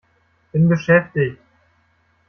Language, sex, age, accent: German, male, 19-29, Deutschland Deutsch